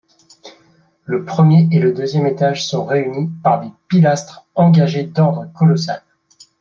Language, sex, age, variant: French, male, 30-39, Français de métropole